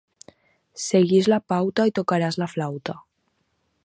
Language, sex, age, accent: Catalan, female, under 19, valencià